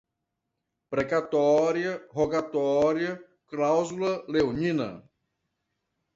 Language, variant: Portuguese, Portuguese (Brasil)